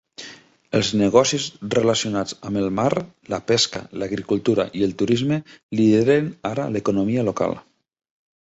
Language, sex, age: Catalan, male, 40-49